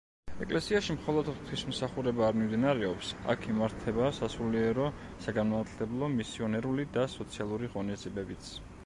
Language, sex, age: Georgian, male, 30-39